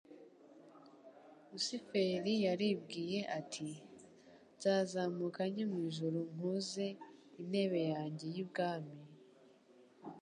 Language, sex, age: Kinyarwanda, female, 19-29